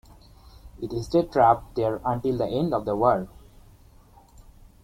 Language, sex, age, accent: English, male, 19-29, India and South Asia (India, Pakistan, Sri Lanka)